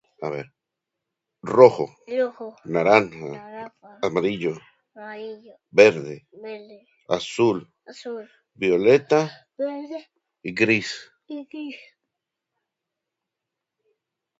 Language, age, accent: Spanish, under 19, Andino-Pacífico: Colombia, Perú, Ecuador, oeste de Bolivia y Venezuela andina